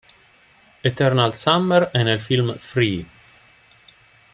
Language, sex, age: Italian, male, 50-59